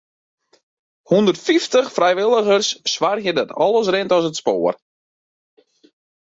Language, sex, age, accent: Western Frisian, male, 19-29, Wâldfrysk